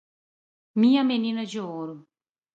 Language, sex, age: Portuguese, female, 30-39